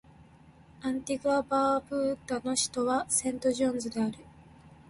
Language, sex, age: Japanese, female, 19-29